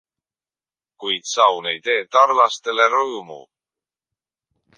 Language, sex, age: Estonian, male, 19-29